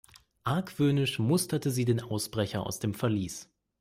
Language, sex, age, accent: German, male, 19-29, Deutschland Deutsch